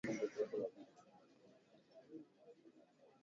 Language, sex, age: Swahili, male, 19-29